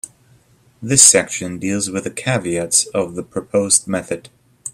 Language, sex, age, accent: English, male, 30-39, United States English